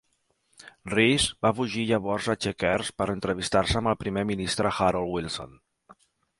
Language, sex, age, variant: Catalan, male, 40-49, Central